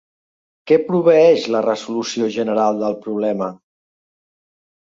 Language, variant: Catalan, Central